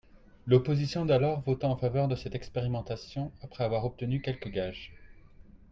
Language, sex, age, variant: French, male, 30-39, Français de métropole